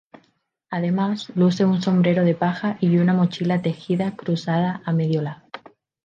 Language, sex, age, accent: Spanish, female, 19-29, España: Islas Canarias